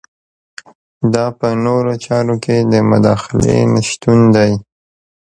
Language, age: Pashto, 19-29